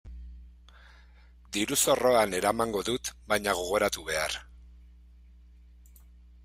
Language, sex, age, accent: Basque, male, 30-39, Mendebalekoa (Araba, Bizkaia, Gipuzkoako mendebaleko herri batzuk)